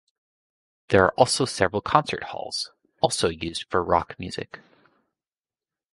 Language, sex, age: English, female, 19-29